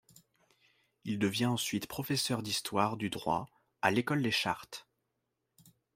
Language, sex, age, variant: French, male, 19-29, Français de métropole